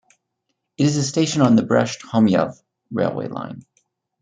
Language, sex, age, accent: English, male, 30-39, United States English